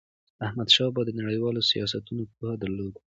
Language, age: Pashto, 19-29